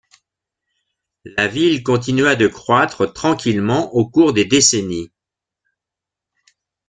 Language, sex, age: French, male, 60-69